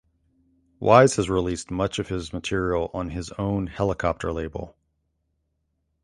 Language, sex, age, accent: English, male, 40-49, United States English